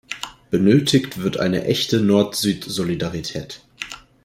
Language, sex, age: German, male, under 19